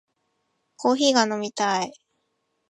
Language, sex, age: Japanese, female, 19-29